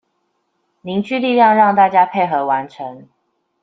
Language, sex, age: Chinese, female, 19-29